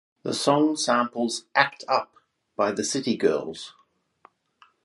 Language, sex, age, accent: English, male, 50-59, Australian English